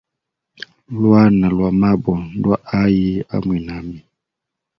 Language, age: Hemba, 19-29